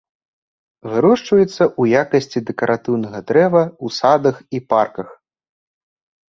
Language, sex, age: Belarusian, male, under 19